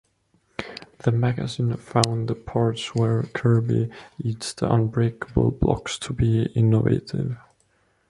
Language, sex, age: English, male, 19-29